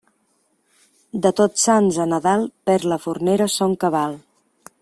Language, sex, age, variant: Catalan, female, 40-49, Central